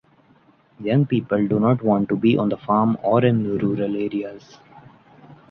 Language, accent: English, India and South Asia (India, Pakistan, Sri Lanka)